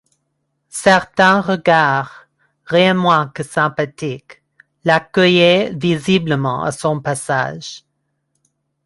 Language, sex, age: French, female, 30-39